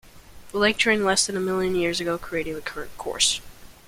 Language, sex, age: English, male, 19-29